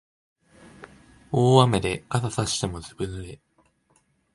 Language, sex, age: Japanese, male, under 19